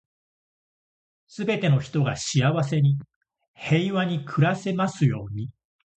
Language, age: Japanese, 40-49